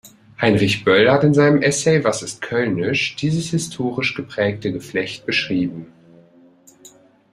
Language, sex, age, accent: German, male, 19-29, Deutschland Deutsch